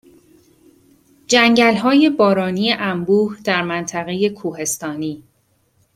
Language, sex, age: Persian, female, 30-39